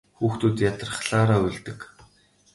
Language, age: Mongolian, 19-29